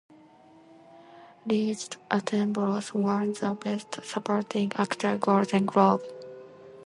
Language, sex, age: English, female, 19-29